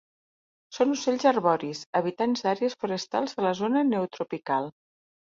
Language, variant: Catalan, Septentrional